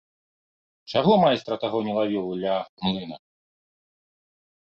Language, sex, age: Belarusian, male, 30-39